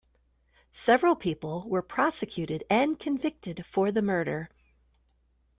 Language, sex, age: English, female, 50-59